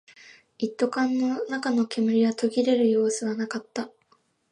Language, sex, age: Japanese, female, 19-29